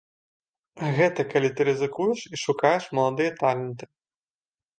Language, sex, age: Belarusian, male, 19-29